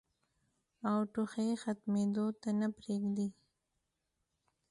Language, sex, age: Pashto, female, 19-29